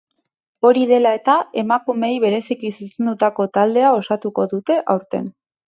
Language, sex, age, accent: Basque, female, 19-29, Mendebalekoa (Araba, Bizkaia, Gipuzkoako mendebaleko herri batzuk)